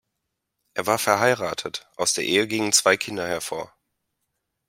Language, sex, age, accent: German, male, 19-29, Deutschland Deutsch